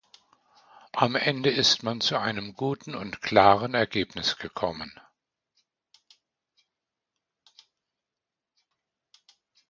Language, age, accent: German, 70-79, Deutschland Deutsch